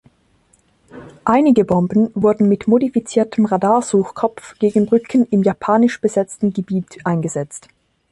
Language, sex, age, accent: German, female, 19-29, Schweizerdeutsch